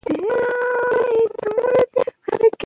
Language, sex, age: Pashto, female, 19-29